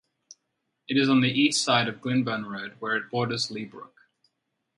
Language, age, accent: English, 30-39, Australian English